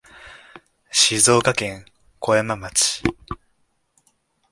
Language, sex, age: Japanese, male, 19-29